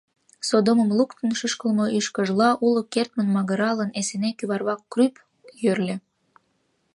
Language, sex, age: Mari, female, under 19